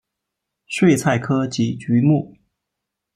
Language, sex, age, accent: Chinese, male, 19-29, 出生地：四川省